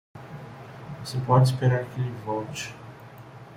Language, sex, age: Portuguese, male, 19-29